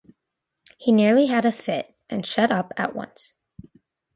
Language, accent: English, United States English